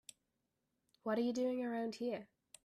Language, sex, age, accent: English, female, 19-29, England English